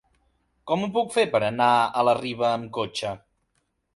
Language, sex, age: Catalan, male, 19-29